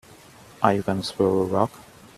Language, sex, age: English, male, 40-49